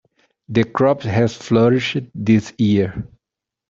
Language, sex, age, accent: English, male, 30-39, United States English